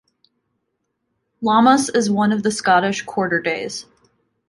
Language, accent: English, United States English